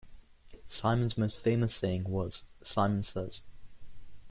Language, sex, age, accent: English, male, under 19, England English